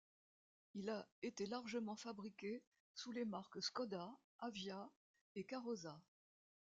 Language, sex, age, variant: French, female, 70-79, Français de métropole